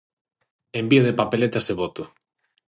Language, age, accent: Galician, 30-39, Central (gheada); Normativo (estándar); Neofalante